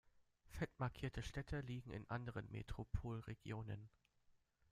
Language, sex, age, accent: German, male, under 19, Deutschland Deutsch